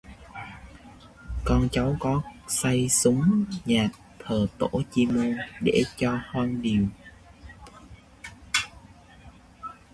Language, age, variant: Vietnamese, 19-29, Sài Gòn